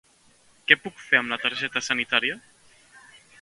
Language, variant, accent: Catalan, Central, central